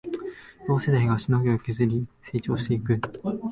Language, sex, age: Japanese, male, 19-29